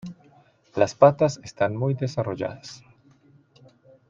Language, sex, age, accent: Spanish, male, 30-39, Andino-Pacífico: Colombia, Perú, Ecuador, oeste de Bolivia y Venezuela andina